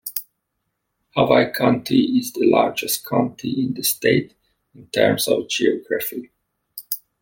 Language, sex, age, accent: English, male, 40-49, United States English